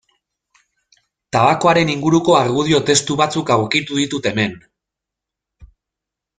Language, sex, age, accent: Basque, male, 30-39, Mendebalekoa (Araba, Bizkaia, Gipuzkoako mendebaleko herri batzuk)